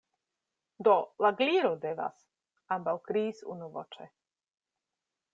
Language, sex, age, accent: Esperanto, female, 40-49, Internacia